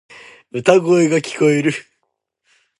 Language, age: Japanese, under 19